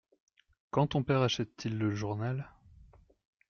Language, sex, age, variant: French, male, 19-29, Français de métropole